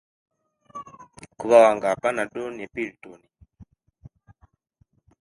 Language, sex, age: Kenyi, male, under 19